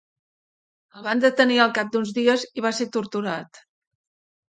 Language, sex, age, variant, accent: Catalan, female, 60-69, Central, central